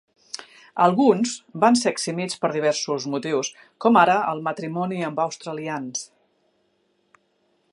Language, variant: Catalan, Central